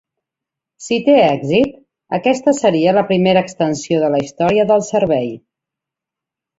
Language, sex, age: Catalan, female, 40-49